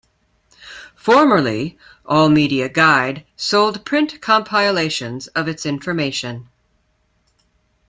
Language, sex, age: English, female, 50-59